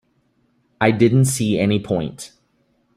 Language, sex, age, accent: English, male, 30-39, United States English